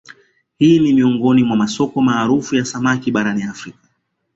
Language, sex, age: Swahili, male, 19-29